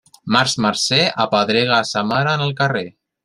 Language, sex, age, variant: Catalan, male, 19-29, Central